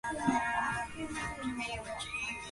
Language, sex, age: English, male, 19-29